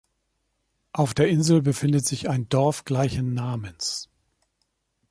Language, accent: German, Deutschland Deutsch